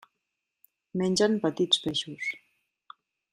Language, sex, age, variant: Catalan, female, 50-59, Central